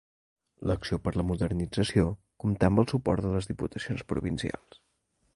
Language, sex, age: Catalan, male, 19-29